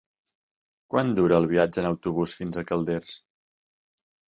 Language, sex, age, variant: Catalan, male, 40-49, Central